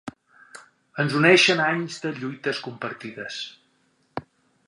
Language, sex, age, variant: Catalan, male, 60-69, Central